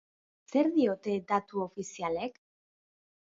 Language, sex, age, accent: Basque, female, 30-39, Batua